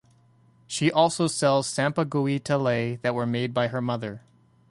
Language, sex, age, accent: English, male, 30-39, United States English